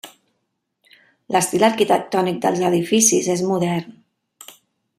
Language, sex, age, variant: Catalan, female, 40-49, Central